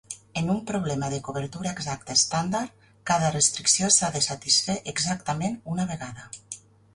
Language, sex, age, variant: Catalan, female, 40-49, Nord-Occidental